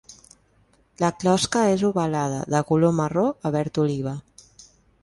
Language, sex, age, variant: Catalan, female, 30-39, Central